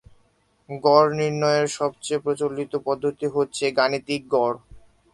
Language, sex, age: Bengali, male, 19-29